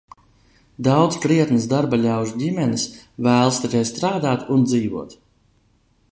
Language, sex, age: Latvian, male, 30-39